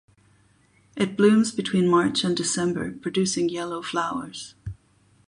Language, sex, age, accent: English, female, 40-49, United States English; England English; Canadian English